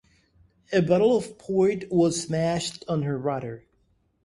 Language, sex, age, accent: English, male, 30-39, United States English